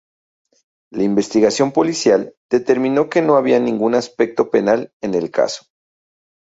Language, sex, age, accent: Spanish, male, 19-29, México